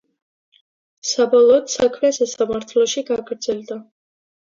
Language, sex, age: Georgian, female, under 19